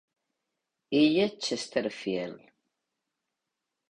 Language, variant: Catalan, Balear